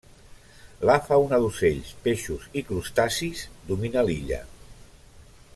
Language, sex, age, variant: Catalan, male, 60-69, Central